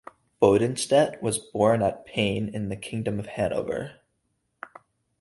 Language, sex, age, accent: English, male, 19-29, United States English